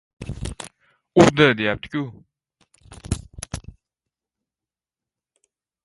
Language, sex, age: Uzbek, male, 19-29